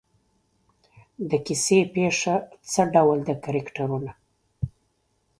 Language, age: Pashto, 40-49